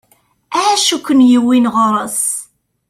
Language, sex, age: Kabyle, female, 40-49